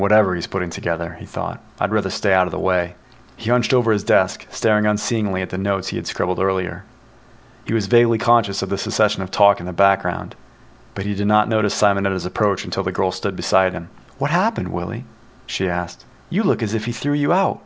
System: none